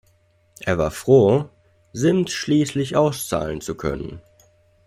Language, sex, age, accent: German, male, 19-29, Deutschland Deutsch